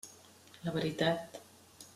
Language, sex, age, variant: Catalan, female, 50-59, Central